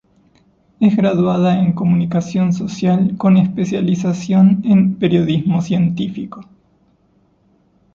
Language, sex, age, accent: Spanish, male, 30-39, Rioplatense: Argentina, Uruguay, este de Bolivia, Paraguay